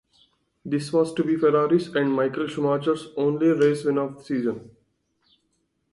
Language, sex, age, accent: English, male, 19-29, India and South Asia (India, Pakistan, Sri Lanka)